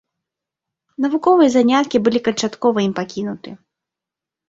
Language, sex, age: Belarusian, female, 30-39